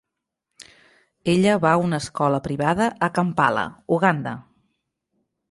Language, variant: Catalan, Central